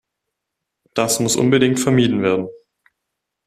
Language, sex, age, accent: German, male, 19-29, Deutschland Deutsch